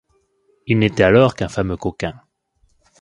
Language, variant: French, Français de métropole